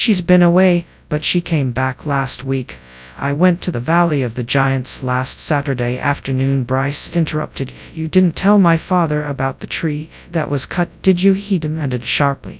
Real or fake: fake